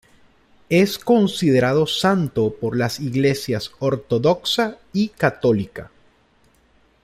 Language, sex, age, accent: Spanish, male, 30-39, Caribe: Cuba, Venezuela, Puerto Rico, República Dominicana, Panamá, Colombia caribeña, México caribeño, Costa del golfo de México